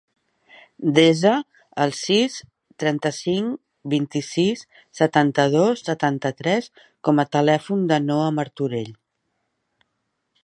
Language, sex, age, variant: Catalan, female, 60-69, Central